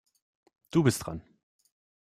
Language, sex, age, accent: German, male, 30-39, Deutschland Deutsch